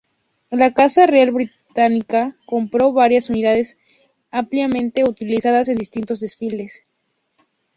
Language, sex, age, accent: Spanish, female, under 19, México